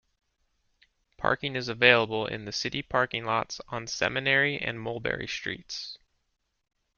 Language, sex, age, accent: English, male, 40-49, United States English